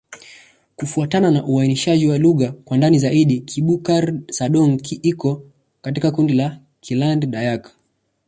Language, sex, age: Swahili, male, 19-29